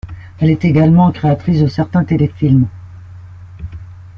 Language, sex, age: French, female, 60-69